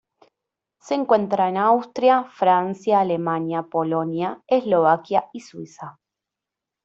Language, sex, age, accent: Spanish, female, 19-29, Rioplatense: Argentina, Uruguay, este de Bolivia, Paraguay